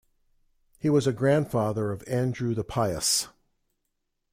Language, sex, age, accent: English, male, 70-79, United States English